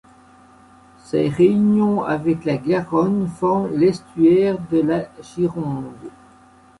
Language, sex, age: French, male, 40-49